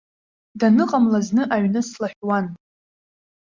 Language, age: Abkhazian, 19-29